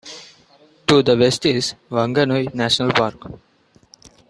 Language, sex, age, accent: English, male, under 19, India and South Asia (India, Pakistan, Sri Lanka)